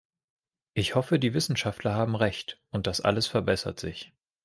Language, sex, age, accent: German, male, 19-29, Deutschland Deutsch